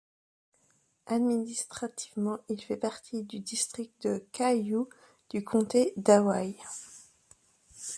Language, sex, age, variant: French, female, 30-39, Français de métropole